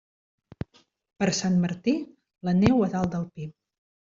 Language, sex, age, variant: Catalan, female, 50-59, Central